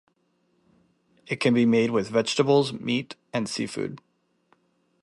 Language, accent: English, United States English